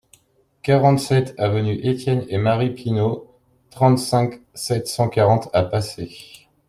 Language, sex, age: French, male, 30-39